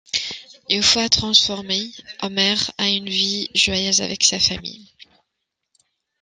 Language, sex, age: French, female, 19-29